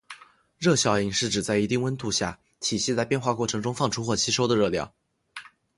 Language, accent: Chinese, 出生地：浙江省